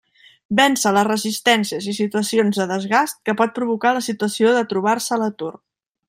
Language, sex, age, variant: Catalan, female, 19-29, Central